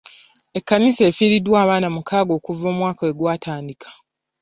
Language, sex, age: Ganda, female, 19-29